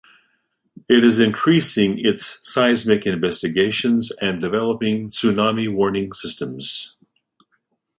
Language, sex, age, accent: English, male, 60-69, United States English